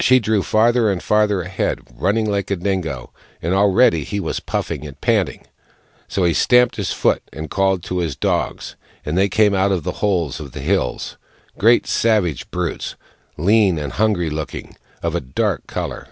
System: none